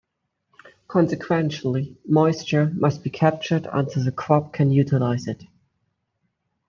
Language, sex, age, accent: English, male, 19-29, United States English